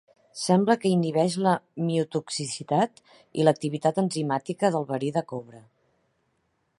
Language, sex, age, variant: Catalan, female, 40-49, Central